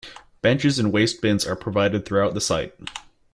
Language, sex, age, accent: English, male, 19-29, United States English